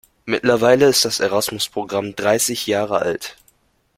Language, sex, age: German, male, 19-29